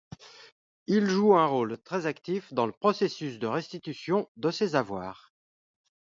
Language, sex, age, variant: French, male, 40-49, Français de métropole